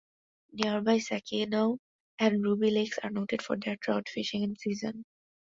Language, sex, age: English, female, 19-29